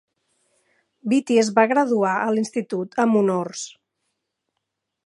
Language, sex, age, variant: Catalan, female, 50-59, Central